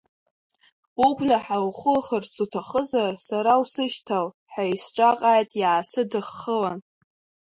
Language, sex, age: Abkhazian, female, under 19